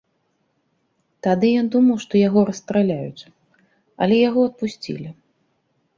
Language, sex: Belarusian, female